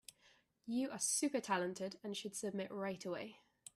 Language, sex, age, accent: English, female, 19-29, England English